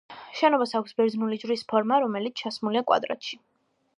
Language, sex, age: Georgian, female, under 19